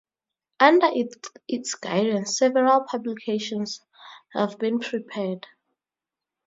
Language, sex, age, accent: English, female, 19-29, Southern African (South Africa, Zimbabwe, Namibia)